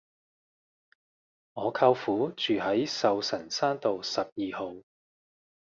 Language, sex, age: Cantonese, male, 30-39